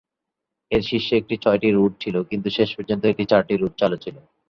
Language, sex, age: Bengali, male, 19-29